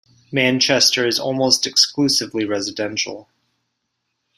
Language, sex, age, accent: English, male, 30-39, United States English